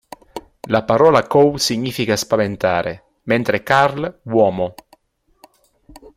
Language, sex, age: Italian, male, 50-59